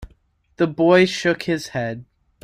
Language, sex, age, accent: English, male, 19-29, United States English